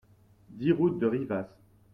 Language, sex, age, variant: French, male, 40-49, Français de métropole